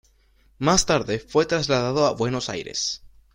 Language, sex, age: Spanish, male, 19-29